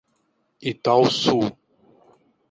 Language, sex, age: Portuguese, male, 30-39